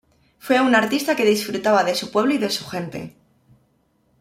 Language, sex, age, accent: Spanish, female, 19-29, España: Centro-Sur peninsular (Madrid, Toledo, Castilla-La Mancha)